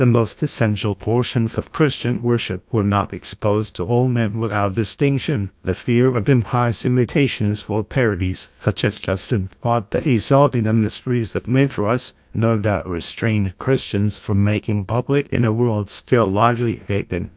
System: TTS, GlowTTS